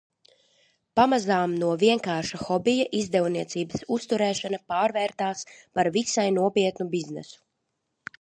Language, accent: Latvian, Riga